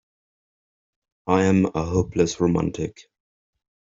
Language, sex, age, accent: English, male, 40-49, England English